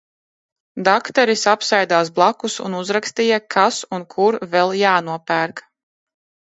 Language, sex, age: Latvian, female, 30-39